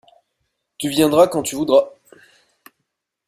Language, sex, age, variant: French, male, 19-29, Français de métropole